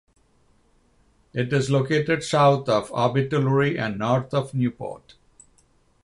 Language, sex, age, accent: English, male, 50-59, United States English; England English